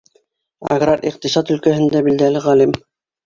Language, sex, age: Bashkir, female, 60-69